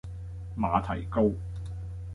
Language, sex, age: Cantonese, male, 30-39